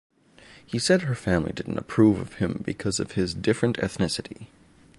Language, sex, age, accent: English, male, 19-29, Canadian English